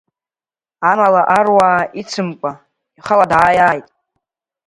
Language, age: Abkhazian, under 19